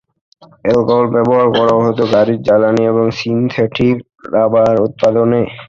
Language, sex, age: Bengali, male, 19-29